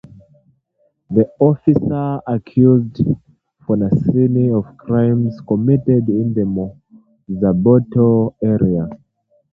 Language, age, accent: English, 19-29, United States English